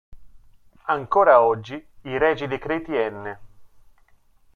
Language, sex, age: Italian, male, 19-29